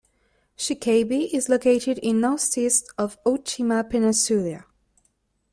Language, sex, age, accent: English, female, 19-29, England English